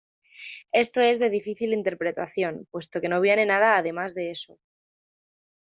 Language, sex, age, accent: Spanish, female, under 19, España: Centro-Sur peninsular (Madrid, Toledo, Castilla-La Mancha)